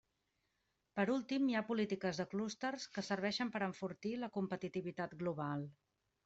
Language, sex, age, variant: Catalan, female, 40-49, Central